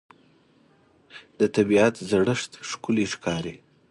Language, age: Pashto, 19-29